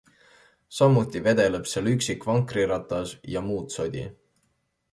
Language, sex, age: Estonian, male, 19-29